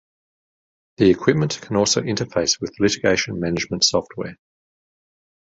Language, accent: English, Australian English